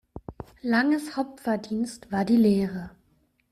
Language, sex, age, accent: German, female, 30-39, Deutschland Deutsch